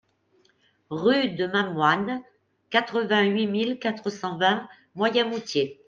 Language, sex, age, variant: French, male, 30-39, Français de métropole